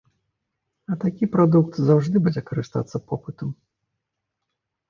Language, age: Belarusian, 40-49